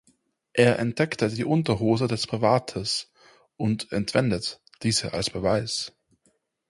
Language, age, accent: German, 19-29, Österreichisches Deutsch